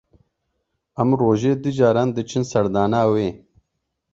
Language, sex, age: Kurdish, male, 19-29